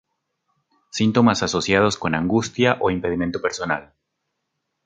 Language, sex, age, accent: Spanish, male, 30-39, Andino-Pacífico: Colombia, Perú, Ecuador, oeste de Bolivia y Venezuela andina